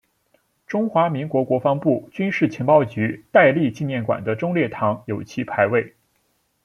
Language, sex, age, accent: Chinese, male, 19-29, 出生地：山东省